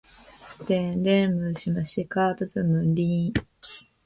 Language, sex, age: Japanese, female, 19-29